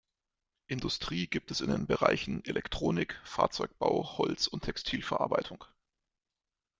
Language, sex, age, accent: German, male, 30-39, Deutschland Deutsch